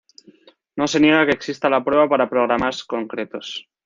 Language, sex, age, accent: Spanish, male, 19-29, España: Norte peninsular (Asturias, Castilla y León, Cantabria, País Vasco, Navarra, Aragón, La Rioja, Guadalajara, Cuenca)